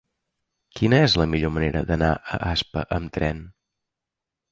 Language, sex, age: Catalan, male, 30-39